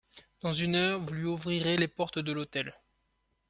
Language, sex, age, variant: French, male, 19-29, Français de métropole